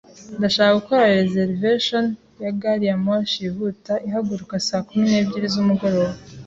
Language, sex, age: Kinyarwanda, female, 19-29